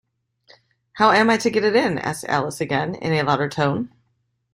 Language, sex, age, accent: English, female, 30-39, United States English